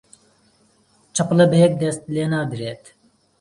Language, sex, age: Central Kurdish, male, 30-39